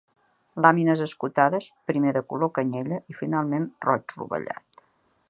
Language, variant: Catalan, Central